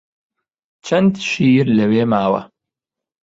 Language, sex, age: Central Kurdish, male, 19-29